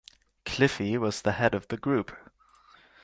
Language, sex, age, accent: English, male, 19-29, England English